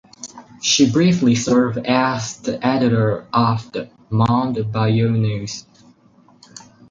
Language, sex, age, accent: English, male, under 19, United States English